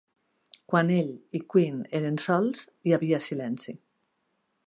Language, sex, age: Catalan, female, 50-59